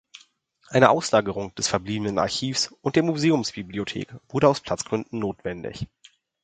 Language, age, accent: German, under 19, Deutschland Deutsch